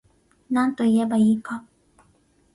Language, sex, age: Japanese, female, 19-29